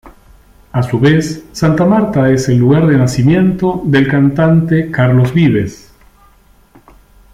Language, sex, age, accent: Spanish, male, 50-59, Rioplatense: Argentina, Uruguay, este de Bolivia, Paraguay